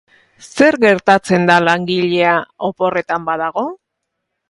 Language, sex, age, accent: Basque, female, 50-59, Erdialdekoa edo Nafarra (Gipuzkoa, Nafarroa)